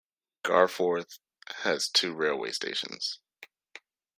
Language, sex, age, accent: English, male, 19-29, United States English